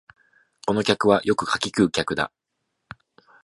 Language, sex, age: Japanese, male, 19-29